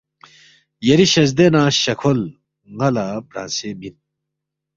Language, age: Balti, 30-39